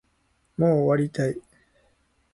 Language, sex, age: Japanese, male, 19-29